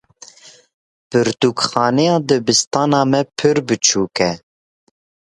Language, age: Kurdish, 19-29